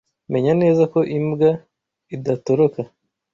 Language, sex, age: Kinyarwanda, male, 19-29